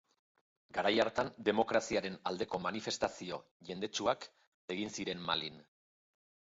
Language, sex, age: Basque, male, 40-49